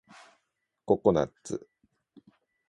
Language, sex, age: Japanese, male, 19-29